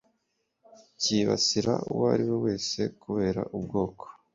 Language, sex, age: Kinyarwanda, male, 19-29